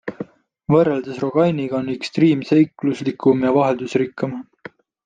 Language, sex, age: Estonian, male, 19-29